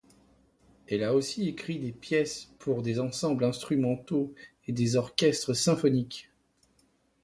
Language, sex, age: French, male, 30-39